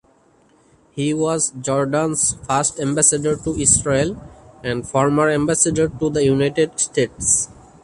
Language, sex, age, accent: English, male, 19-29, India and South Asia (India, Pakistan, Sri Lanka)